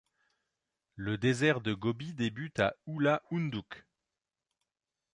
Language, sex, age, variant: French, male, 40-49, Français de métropole